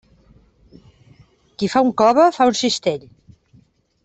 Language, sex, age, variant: Catalan, female, 40-49, Central